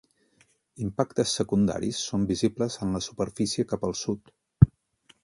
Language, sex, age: Catalan, male, 40-49